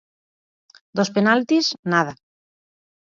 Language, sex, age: Galician, female, 40-49